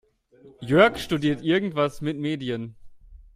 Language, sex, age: German, male, 19-29